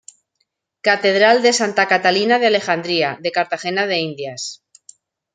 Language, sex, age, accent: Spanish, female, 40-49, España: Centro-Sur peninsular (Madrid, Toledo, Castilla-La Mancha)